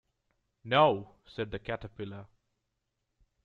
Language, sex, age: English, male, 30-39